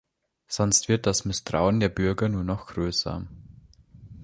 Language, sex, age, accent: German, male, under 19, Deutschland Deutsch